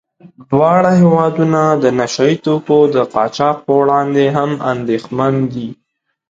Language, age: Pashto, 19-29